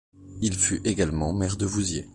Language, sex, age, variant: French, male, 30-39, Français de métropole